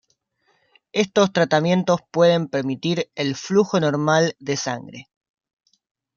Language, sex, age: Spanish, male, 19-29